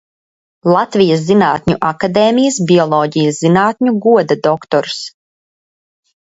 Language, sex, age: Latvian, female, 30-39